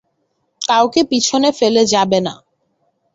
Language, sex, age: Bengali, female, 19-29